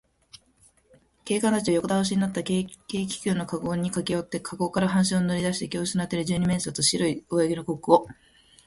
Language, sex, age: Japanese, female, under 19